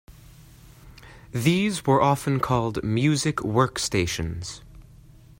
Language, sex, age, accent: English, male, 19-29, United States English